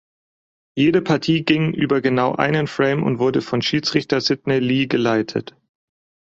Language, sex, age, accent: German, male, 19-29, Deutschland Deutsch